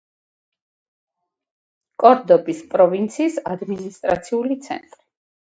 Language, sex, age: Georgian, female, 50-59